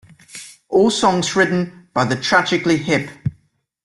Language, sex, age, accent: English, male, 19-29, England English